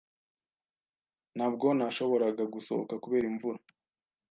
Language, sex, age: Kinyarwanda, male, 19-29